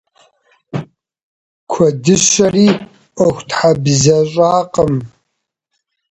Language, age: Kabardian, 40-49